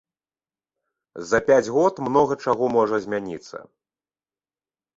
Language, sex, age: Belarusian, male, 19-29